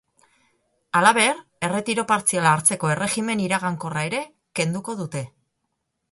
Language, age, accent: Basque, 50-59, Erdialdekoa edo Nafarra (Gipuzkoa, Nafarroa)